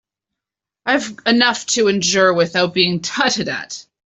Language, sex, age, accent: English, female, 19-29, Canadian English